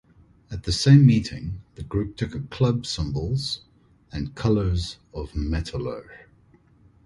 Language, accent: English, Southern African (South Africa, Zimbabwe, Namibia)